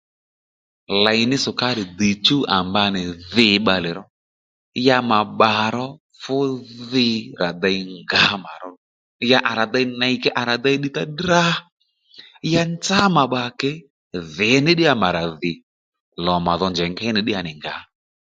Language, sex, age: Lendu, male, 30-39